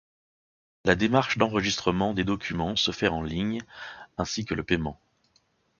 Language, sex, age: French, male, 40-49